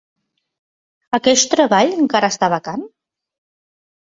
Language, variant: Catalan, Central